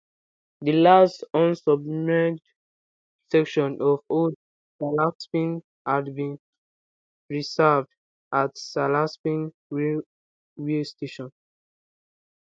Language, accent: English, United States English